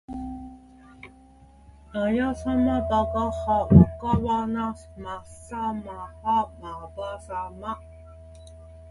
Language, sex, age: Japanese, female, 40-49